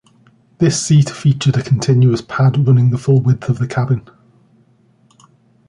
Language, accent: English, England English